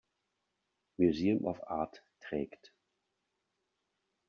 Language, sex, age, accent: German, male, 50-59, Deutschland Deutsch